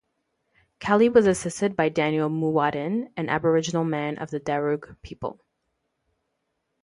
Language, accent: English, Canadian English